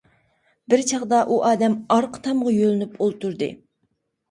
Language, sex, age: Uyghur, female, 19-29